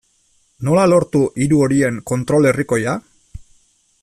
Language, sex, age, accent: Basque, male, 40-49, Erdialdekoa edo Nafarra (Gipuzkoa, Nafarroa)